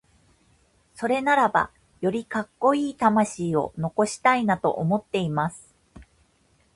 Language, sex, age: Japanese, female, 30-39